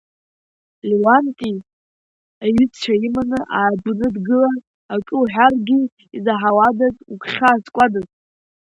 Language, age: Abkhazian, under 19